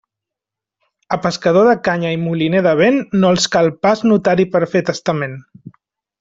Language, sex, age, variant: Catalan, male, 30-39, Central